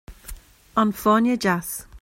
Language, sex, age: Irish, female, 40-49